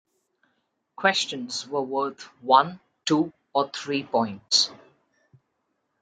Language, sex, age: English, female, 30-39